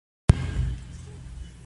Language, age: Pashto, 19-29